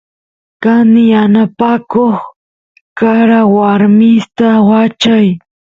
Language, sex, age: Santiago del Estero Quichua, female, 19-29